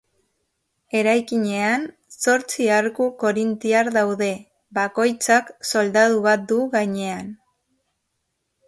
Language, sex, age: Basque, female, 40-49